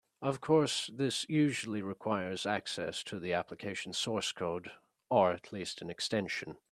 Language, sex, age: English, male, 19-29